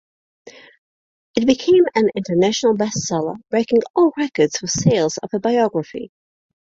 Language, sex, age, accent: English, female, 40-49, England English